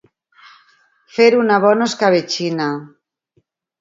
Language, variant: Catalan, Valencià meridional